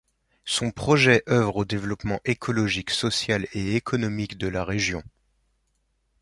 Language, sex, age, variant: French, male, 30-39, Français de métropole